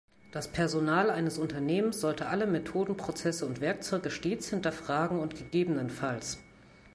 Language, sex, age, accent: German, female, 30-39, Deutschland Deutsch